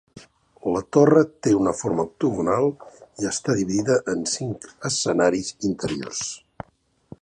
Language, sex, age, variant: Catalan, male, 50-59, Central